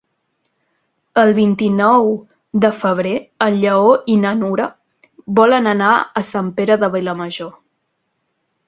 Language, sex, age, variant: Catalan, female, 19-29, Central